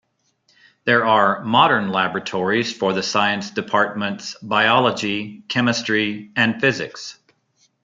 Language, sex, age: English, male, 50-59